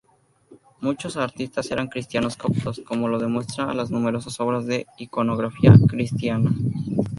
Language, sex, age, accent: Spanish, male, 19-29, México